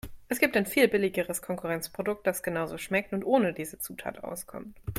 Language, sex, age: German, female, 30-39